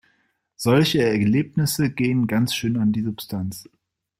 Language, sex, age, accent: German, male, 30-39, Deutschland Deutsch